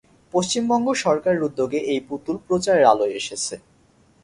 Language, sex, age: Bengali, male, under 19